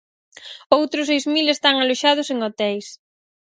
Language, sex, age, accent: Galician, female, 19-29, Central (gheada)